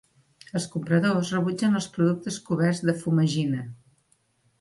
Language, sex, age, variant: Catalan, female, 60-69, Central